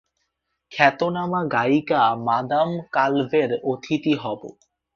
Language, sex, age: Bengali, male, 19-29